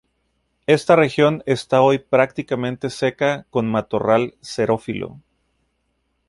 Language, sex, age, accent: Spanish, male, 40-49, México